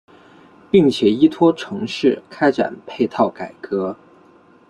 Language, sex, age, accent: Chinese, male, 19-29, 出生地：广东省